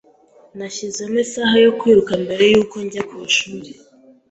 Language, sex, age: Kinyarwanda, female, 19-29